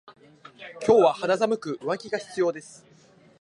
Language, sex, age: Japanese, male, 19-29